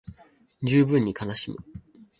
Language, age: Japanese, 19-29